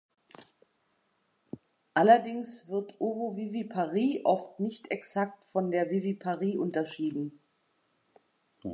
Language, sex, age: German, female, 40-49